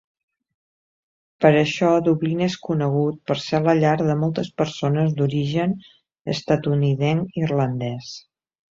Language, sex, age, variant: Catalan, female, 50-59, Central